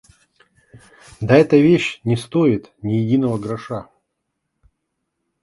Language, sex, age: Russian, male, 40-49